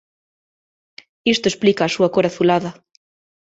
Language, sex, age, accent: Galician, female, 19-29, Normativo (estándar)